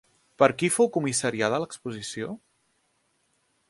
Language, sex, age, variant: Catalan, male, 30-39, Central